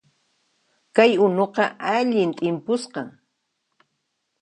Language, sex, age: Puno Quechua, female, 19-29